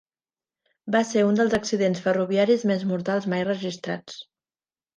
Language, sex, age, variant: Catalan, female, 30-39, Central